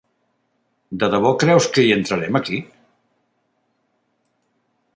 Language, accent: Catalan, Lleida